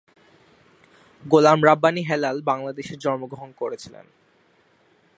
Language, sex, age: Bengali, male, 19-29